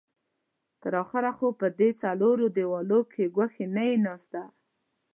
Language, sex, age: Pashto, female, 19-29